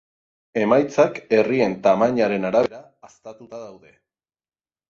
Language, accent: Basque, Erdialdekoa edo Nafarra (Gipuzkoa, Nafarroa)